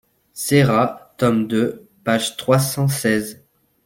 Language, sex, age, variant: French, male, 30-39, Français de métropole